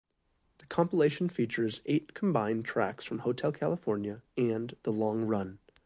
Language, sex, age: English, male, 19-29